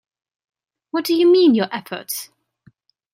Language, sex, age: English, female, 19-29